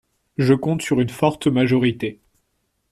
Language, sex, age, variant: French, male, 19-29, Français de métropole